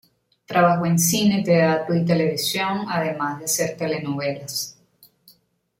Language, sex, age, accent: Spanish, female, 40-49, Caribe: Cuba, Venezuela, Puerto Rico, República Dominicana, Panamá, Colombia caribeña, México caribeño, Costa del golfo de México